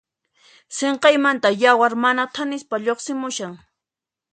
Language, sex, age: Puno Quechua, female, 30-39